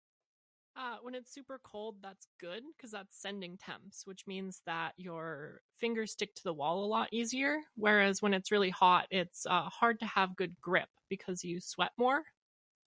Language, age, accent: English, 19-29, United States English